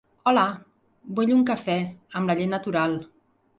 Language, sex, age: Catalan, female, 40-49